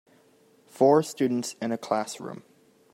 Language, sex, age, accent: English, male, under 19, United States English